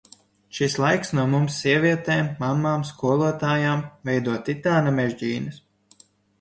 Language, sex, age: Latvian, male, 19-29